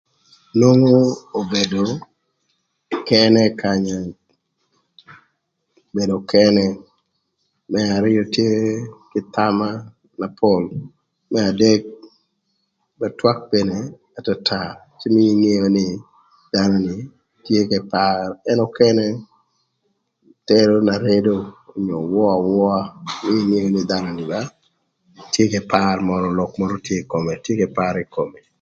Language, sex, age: Thur, male, 60-69